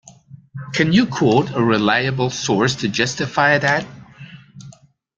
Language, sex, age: English, male, 40-49